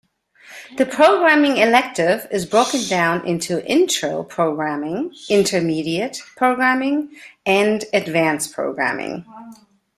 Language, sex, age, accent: English, female, 30-39, United States English